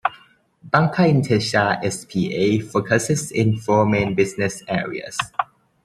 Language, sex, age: English, male, 19-29